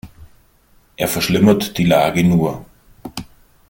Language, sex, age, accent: German, male, 40-49, Deutschland Deutsch